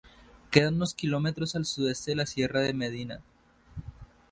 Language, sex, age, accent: Spanish, male, 19-29, Caribe: Cuba, Venezuela, Puerto Rico, República Dominicana, Panamá, Colombia caribeña, México caribeño, Costa del golfo de México